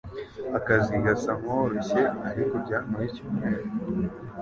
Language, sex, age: Kinyarwanda, male, 19-29